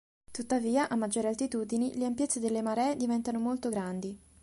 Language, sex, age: Italian, female, 19-29